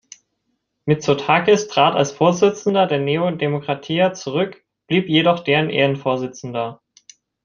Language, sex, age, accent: German, male, 19-29, Deutschland Deutsch